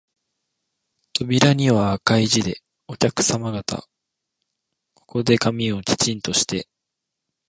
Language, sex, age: Japanese, male, 19-29